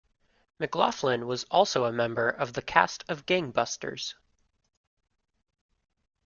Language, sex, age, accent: English, male, 19-29, United States English